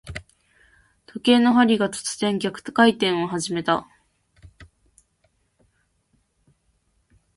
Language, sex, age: Japanese, female, 19-29